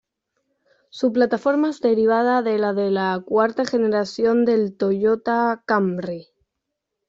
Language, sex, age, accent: Spanish, female, under 19, España: Islas Canarias